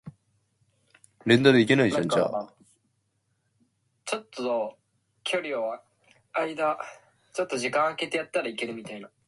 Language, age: English, 19-29